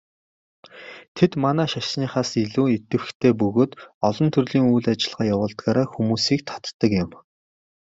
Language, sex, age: Mongolian, male, 30-39